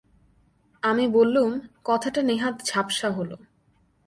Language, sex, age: Bengali, female, 19-29